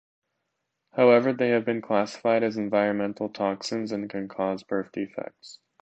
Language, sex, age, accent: English, male, under 19, United States English